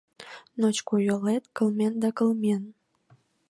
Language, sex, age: Mari, female, 19-29